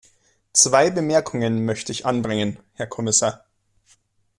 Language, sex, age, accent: German, male, 19-29, Deutschland Deutsch